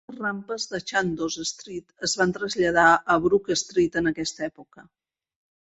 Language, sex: Catalan, female